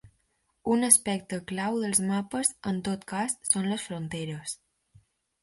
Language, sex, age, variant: Catalan, female, under 19, Balear